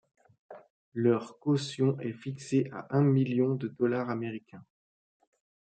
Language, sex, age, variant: French, male, 30-39, Français de métropole